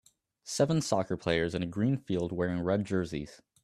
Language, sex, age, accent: English, male, 19-29, United States English